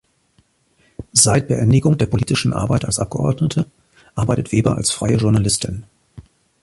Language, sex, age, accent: German, male, 40-49, Deutschland Deutsch